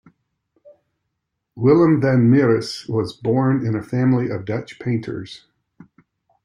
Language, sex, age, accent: English, male, 50-59, United States English